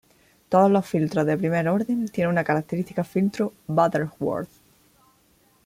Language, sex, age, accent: Spanish, female, 19-29, España: Sur peninsular (Andalucia, Extremadura, Murcia)